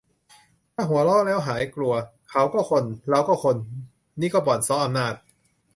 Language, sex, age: Thai, male, 19-29